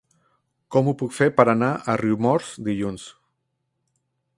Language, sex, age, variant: Catalan, male, 30-39, Central